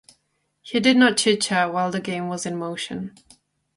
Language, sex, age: English, female, 19-29